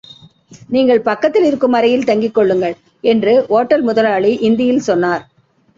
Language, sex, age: Tamil, female, 50-59